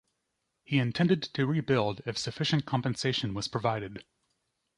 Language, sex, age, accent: English, male, 30-39, United States English